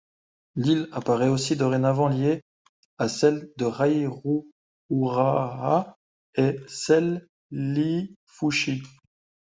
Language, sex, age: French, male, 30-39